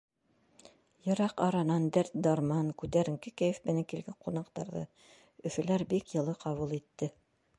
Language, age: Bashkir, 60-69